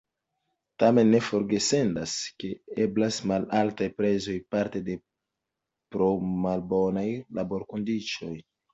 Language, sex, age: Esperanto, male, 19-29